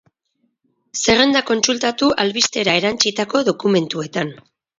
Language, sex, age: Basque, female, 40-49